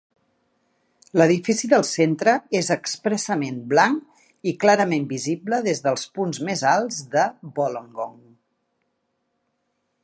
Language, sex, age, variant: Catalan, female, 50-59, Central